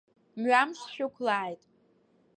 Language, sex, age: Abkhazian, female, under 19